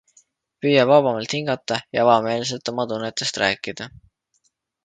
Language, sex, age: Estonian, male, 19-29